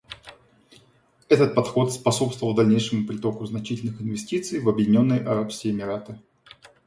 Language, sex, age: Russian, male, 40-49